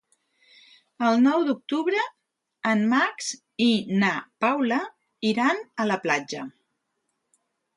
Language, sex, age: Catalan, female, 60-69